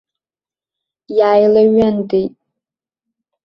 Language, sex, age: Abkhazian, female, under 19